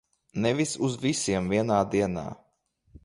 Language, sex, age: Latvian, male, 30-39